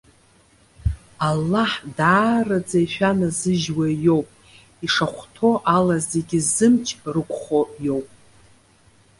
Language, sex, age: Abkhazian, female, 40-49